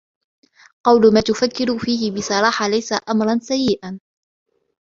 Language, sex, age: Arabic, female, 19-29